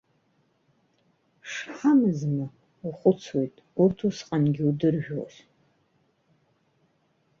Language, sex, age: Abkhazian, female, 40-49